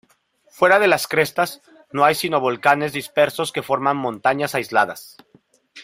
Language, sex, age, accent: Spanish, male, 30-39, México